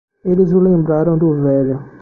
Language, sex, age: Portuguese, male, 30-39